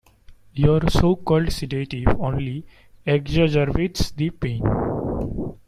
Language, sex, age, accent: English, male, 19-29, India and South Asia (India, Pakistan, Sri Lanka)